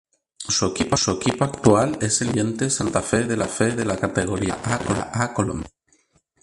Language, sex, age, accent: Spanish, male, 30-39, España: Sur peninsular (Andalucia, Extremadura, Murcia)